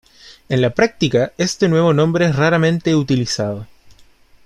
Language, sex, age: Spanish, male, 19-29